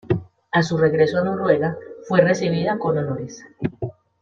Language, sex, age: Spanish, female, 30-39